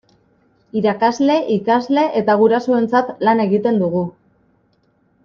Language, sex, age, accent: Basque, female, 30-39, Mendebalekoa (Araba, Bizkaia, Gipuzkoako mendebaleko herri batzuk)